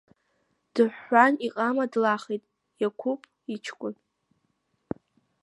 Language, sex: Abkhazian, female